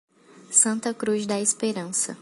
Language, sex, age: Portuguese, female, 19-29